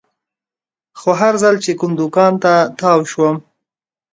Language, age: Pashto, 19-29